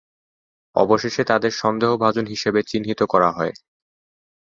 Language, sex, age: Bengali, male, 19-29